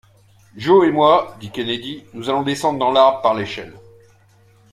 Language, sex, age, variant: French, male, 40-49, Français de métropole